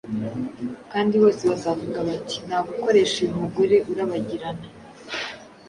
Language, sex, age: Kinyarwanda, female, 19-29